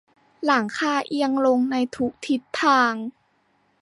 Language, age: Thai, under 19